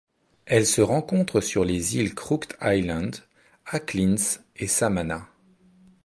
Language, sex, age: French, male, 40-49